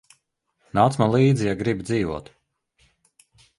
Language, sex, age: Latvian, male, 40-49